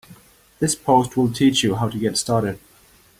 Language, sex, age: English, male, 30-39